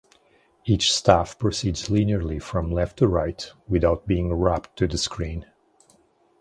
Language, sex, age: English, male, 40-49